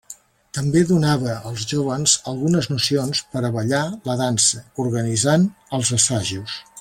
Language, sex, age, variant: Catalan, male, 50-59, Septentrional